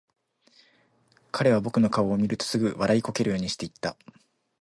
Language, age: Japanese, 19-29